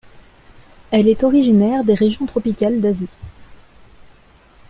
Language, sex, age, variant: French, female, 19-29, Français de métropole